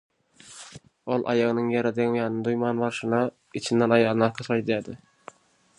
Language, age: Turkmen, 19-29